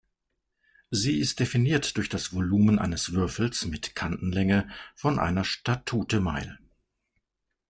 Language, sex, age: German, male, 50-59